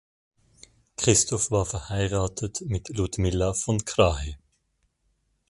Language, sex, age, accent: German, male, 30-39, Schweizerdeutsch